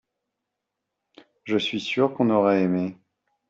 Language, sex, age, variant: French, male, 40-49, Français de métropole